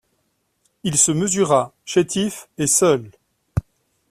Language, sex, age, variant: French, male, 40-49, Français de métropole